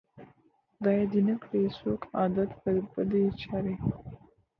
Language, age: Pashto, under 19